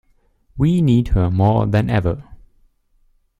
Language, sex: English, male